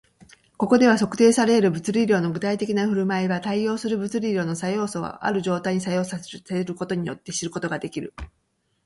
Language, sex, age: Japanese, female, 50-59